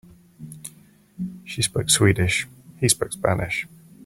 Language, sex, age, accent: English, male, 40-49, England English